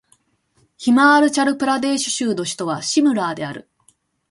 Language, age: Japanese, 40-49